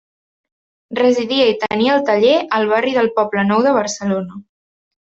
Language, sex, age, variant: Catalan, female, 19-29, Central